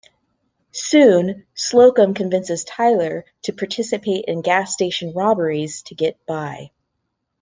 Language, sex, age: English, female, 30-39